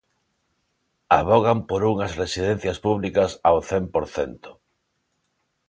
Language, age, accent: Galician, 40-49, Neofalante